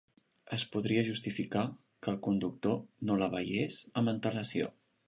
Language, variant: Catalan, Central